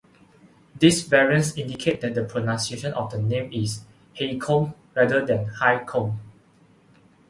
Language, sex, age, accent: English, male, 19-29, Malaysian English